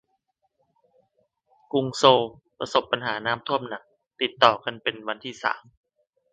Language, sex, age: Thai, male, 19-29